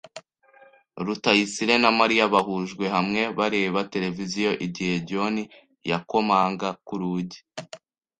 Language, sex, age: Kinyarwanda, male, under 19